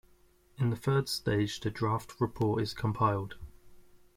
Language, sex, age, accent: English, male, 30-39, England English